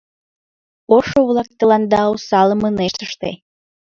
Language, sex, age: Mari, female, 19-29